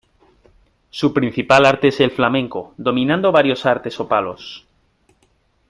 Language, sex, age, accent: Spanish, male, 30-39, España: Norte peninsular (Asturias, Castilla y León, Cantabria, País Vasco, Navarra, Aragón, La Rioja, Guadalajara, Cuenca)